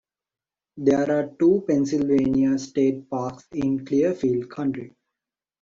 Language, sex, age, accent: English, male, 19-29, England English